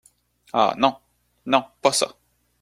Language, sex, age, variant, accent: French, male, 19-29, Français d'Amérique du Nord, Français du Canada